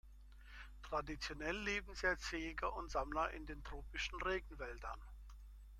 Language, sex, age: German, male, 50-59